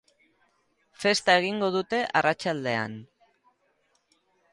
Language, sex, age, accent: Basque, female, 60-69, Erdialdekoa edo Nafarra (Gipuzkoa, Nafarroa)